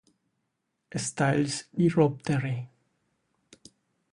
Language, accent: Spanish, México